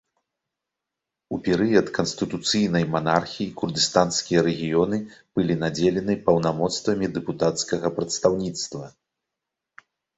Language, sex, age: Belarusian, male, 30-39